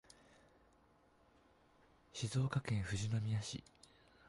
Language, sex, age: Japanese, male, 19-29